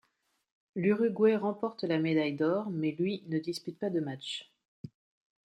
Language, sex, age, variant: French, female, 40-49, Français de métropole